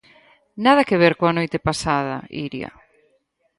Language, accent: Galician, Normativo (estándar)